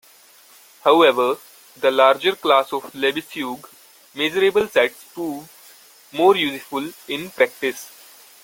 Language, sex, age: English, male, under 19